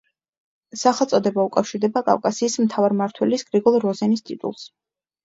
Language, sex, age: Georgian, female, under 19